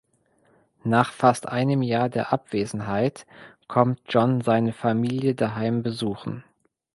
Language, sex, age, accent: German, male, 30-39, Deutschland Deutsch